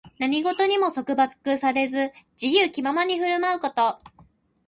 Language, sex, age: Japanese, female, 19-29